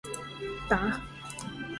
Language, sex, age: Chinese, female, 19-29